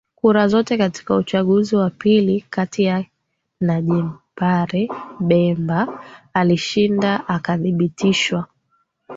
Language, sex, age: Swahili, female, 19-29